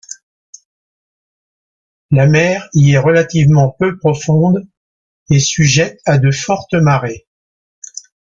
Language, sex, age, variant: French, male, 70-79, Français de métropole